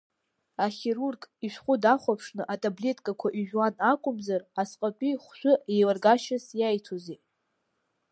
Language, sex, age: Abkhazian, female, under 19